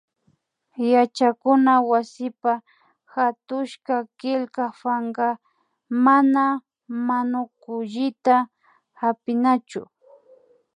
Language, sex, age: Imbabura Highland Quichua, female, 30-39